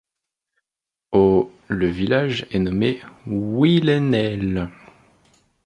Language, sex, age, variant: French, male, 30-39, Français de métropole